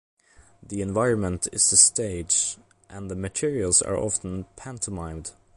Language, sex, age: English, male, under 19